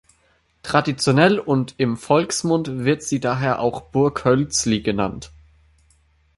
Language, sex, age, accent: German, male, under 19, Deutschland Deutsch